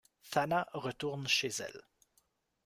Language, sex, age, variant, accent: French, male, 30-39, Français d'Amérique du Nord, Français du Canada